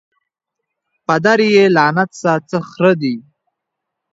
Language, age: Pashto, under 19